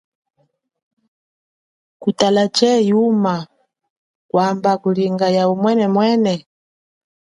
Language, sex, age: Chokwe, female, 40-49